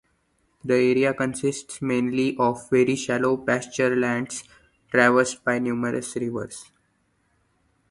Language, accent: English, India and South Asia (India, Pakistan, Sri Lanka)